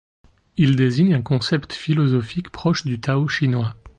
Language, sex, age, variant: French, male, 30-39, Français de métropole